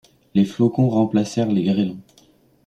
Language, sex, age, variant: French, male, under 19, Français de métropole